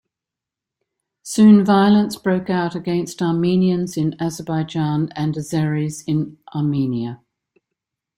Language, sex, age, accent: English, female, 60-69, Australian English